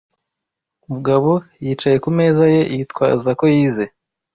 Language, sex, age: Kinyarwanda, male, 19-29